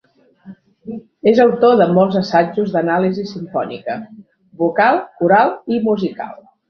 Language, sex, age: Catalan, female, 50-59